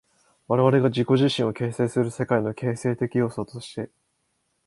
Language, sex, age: Japanese, male, 19-29